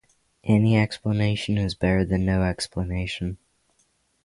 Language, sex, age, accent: English, male, under 19, United States English